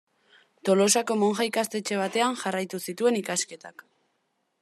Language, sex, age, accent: Basque, female, 19-29, Mendebalekoa (Araba, Bizkaia, Gipuzkoako mendebaleko herri batzuk)